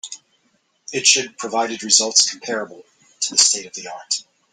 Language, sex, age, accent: English, male, 40-49, United States English